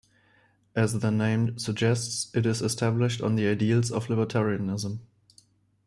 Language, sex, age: English, male, 19-29